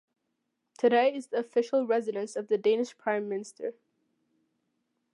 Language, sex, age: English, female, under 19